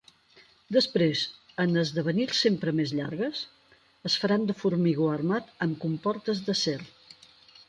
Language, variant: Catalan, Central